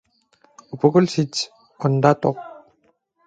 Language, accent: English, Irish English